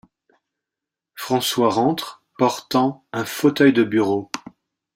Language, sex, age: French, male, 40-49